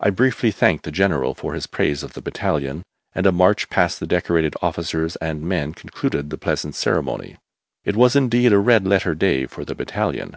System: none